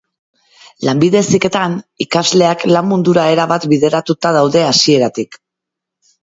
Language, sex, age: Basque, female, 40-49